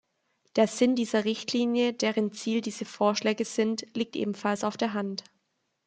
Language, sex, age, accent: German, female, 19-29, Deutschland Deutsch